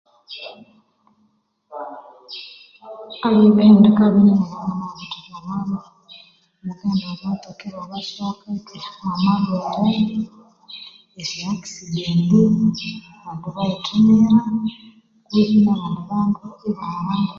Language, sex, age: Konzo, female, 30-39